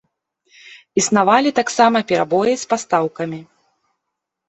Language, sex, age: Belarusian, female, 30-39